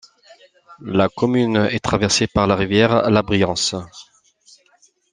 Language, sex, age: French, male, 30-39